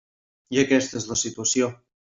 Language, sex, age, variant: Catalan, male, 19-29, Central